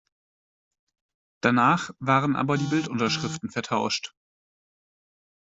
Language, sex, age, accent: German, male, 19-29, Deutschland Deutsch